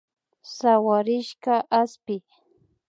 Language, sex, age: Imbabura Highland Quichua, female, under 19